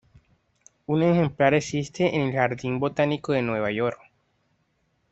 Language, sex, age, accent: Spanish, male, 19-29, Caribe: Cuba, Venezuela, Puerto Rico, República Dominicana, Panamá, Colombia caribeña, México caribeño, Costa del golfo de México